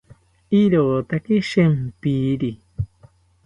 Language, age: South Ucayali Ashéninka, 30-39